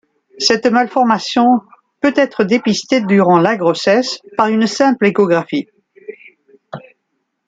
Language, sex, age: French, female, 50-59